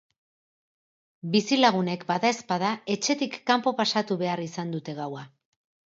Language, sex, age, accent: Basque, female, 50-59, Erdialdekoa edo Nafarra (Gipuzkoa, Nafarroa)